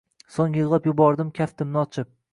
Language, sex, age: Uzbek, male, 19-29